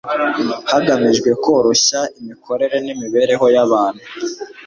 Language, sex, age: Kinyarwanda, male, 19-29